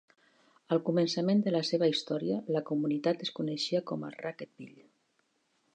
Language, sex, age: Catalan, female, 60-69